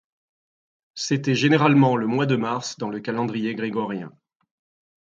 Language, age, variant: French, 50-59, Français de métropole